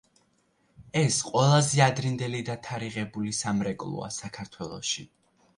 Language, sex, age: Georgian, male, 19-29